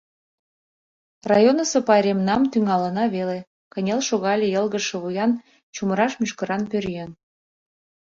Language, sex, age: Mari, female, 30-39